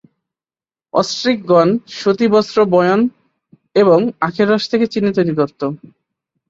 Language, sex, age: Bengali, male, 30-39